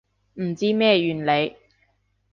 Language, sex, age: Cantonese, female, 19-29